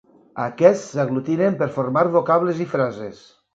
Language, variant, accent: Catalan, Valencià meridional, valencià